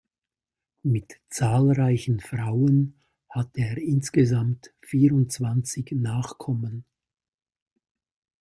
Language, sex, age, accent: German, male, 70-79, Schweizerdeutsch